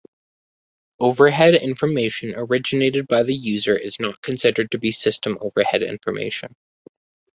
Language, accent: English, United States English